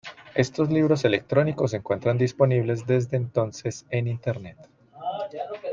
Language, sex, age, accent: Spanish, male, 30-39, Andino-Pacífico: Colombia, Perú, Ecuador, oeste de Bolivia y Venezuela andina